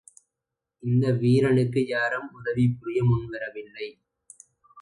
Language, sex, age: Tamil, male, 19-29